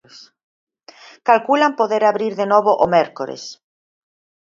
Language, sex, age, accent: Galician, female, 50-59, Normativo (estándar)